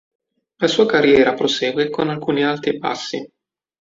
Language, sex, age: Italian, male, 30-39